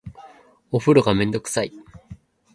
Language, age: Japanese, 19-29